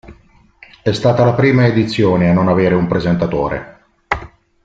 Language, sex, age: Italian, male, 50-59